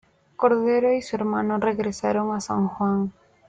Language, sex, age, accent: Spanish, female, 19-29, Andino-Pacífico: Colombia, Perú, Ecuador, oeste de Bolivia y Venezuela andina